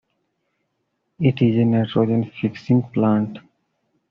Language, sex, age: English, male, 19-29